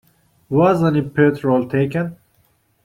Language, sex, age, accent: English, male, 19-29, United States English